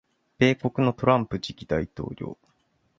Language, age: Japanese, 19-29